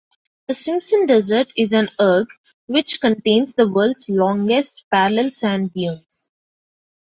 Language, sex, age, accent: English, female, 19-29, India and South Asia (India, Pakistan, Sri Lanka)